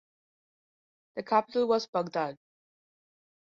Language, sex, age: English, female, under 19